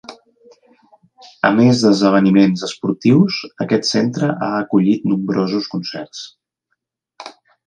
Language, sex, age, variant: Catalan, male, 40-49, Central